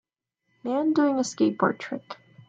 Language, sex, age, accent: English, female, 19-29, United States English